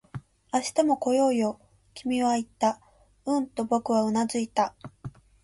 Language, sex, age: Japanese, female, 19-29